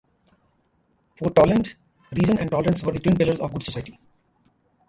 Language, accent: English, India and South Asia (India, Pakistan, Sri Lanka)